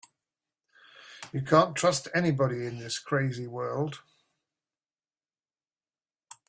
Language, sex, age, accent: English, male, 70-79, England English